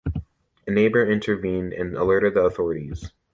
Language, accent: English, United States English